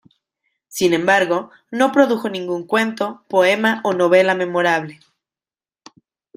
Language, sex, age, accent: Spanish, female, 30-39, México